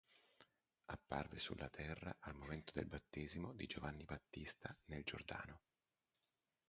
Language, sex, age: Italian, male, 40-49